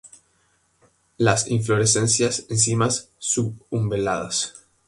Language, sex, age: Spanish, male, 19-29